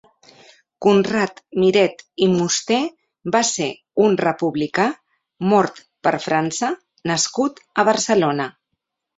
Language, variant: Catalan, Central